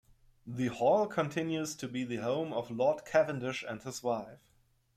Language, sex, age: English, male, 30-39